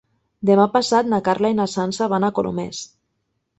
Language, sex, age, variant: Catalan, female, 19-29, Nord-Occidental